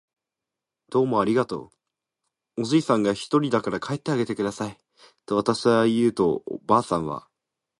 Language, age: Japanese, 19-29